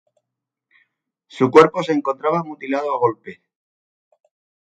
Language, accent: Spanish, España: Sur peninsular (Andalucia, Extremadura, Murcia)